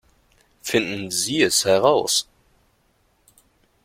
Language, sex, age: German, male, 19-29